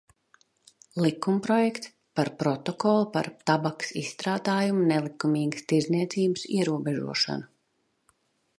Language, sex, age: Latvian, female, 30-39